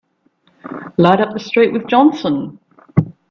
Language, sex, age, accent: English, female, 40-49, Australian English